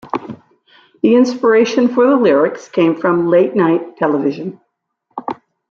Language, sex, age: English, female, 60-69